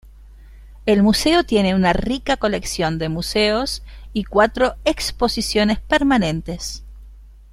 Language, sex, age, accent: Spanish, female, 60-69, Rioplatense: Argentina, Uruguay, este de Bolivia, Paraguay